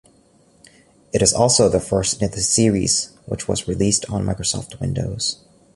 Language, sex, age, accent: English, male, 19-29, United States English